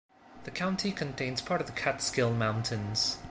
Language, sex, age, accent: English, male, 19-29, Hong Kong English